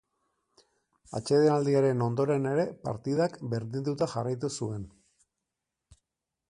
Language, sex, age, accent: Basque, male, 40-49, Mendebalekoa (Araba, Bizkaia, Gipuzkoako mendebaleko herri batzuk)